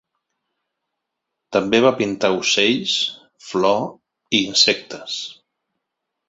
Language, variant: Catalan, Central